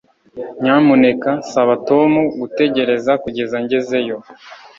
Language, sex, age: Kinyarwanda, male, 19-29